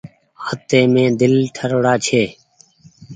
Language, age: Goaria, 30-39